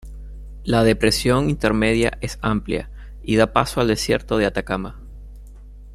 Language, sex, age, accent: Spanish, male, 30-39, Caribe: Cuba, Venezuela, Puerto Rico, República Dominicana, Panamá, Colombia caribeña, México caribeño, Costa del golfo de México